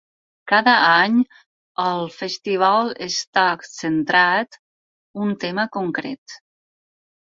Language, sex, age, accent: Catalan, female, 50-59, aprenent (recent, des del castellà)